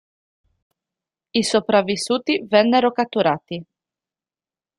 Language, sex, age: Italian, female, 19-29